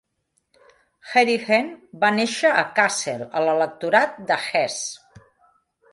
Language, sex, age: Catalan, female, 60-69